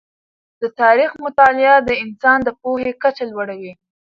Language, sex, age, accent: Pashto, female, under 19, کندهاری لهجه